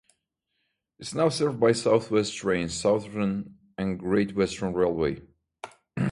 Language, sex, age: English, male, 19-29